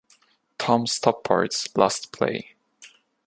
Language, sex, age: English, male, 19-29